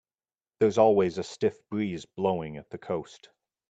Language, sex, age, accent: English, male, 30-39, United States English